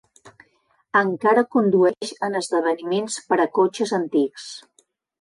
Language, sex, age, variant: Catalan, female, 50-59, Central